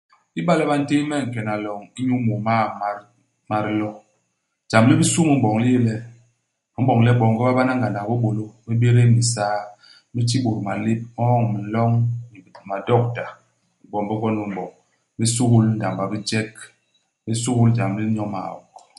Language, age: Basaa, 40-49